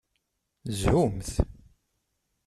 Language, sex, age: Kabyle, male, 30-39